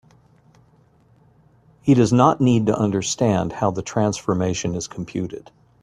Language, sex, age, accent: English, male, 60-69, United States English